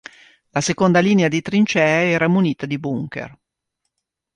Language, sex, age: Italian, female, 50-59